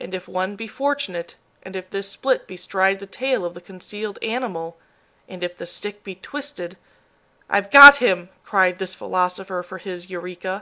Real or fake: real